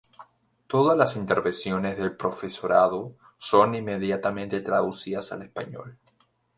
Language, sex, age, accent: Spanish, male, 19-29, México